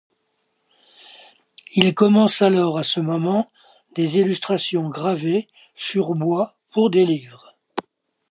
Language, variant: French, Français de métropole